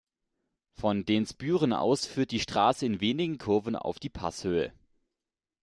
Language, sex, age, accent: German, male, 19-29, Deutschland Deutsch